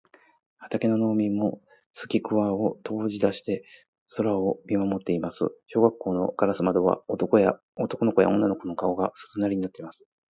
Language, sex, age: Japanese, male, 40-49